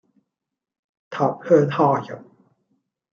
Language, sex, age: Cantonese, male, 40-49